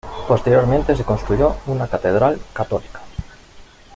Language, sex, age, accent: Spanish, male, 30-39, España: Norte peninsular (Asturias, Castilla y León, Cantabria, País Vasco, Navarra, Aragón, La Rioja, Guadalajara, Cuenca)